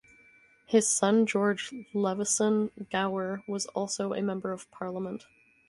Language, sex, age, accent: English, female, 30-39, United States English